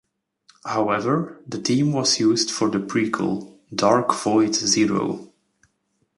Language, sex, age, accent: English, male, 19-29, England English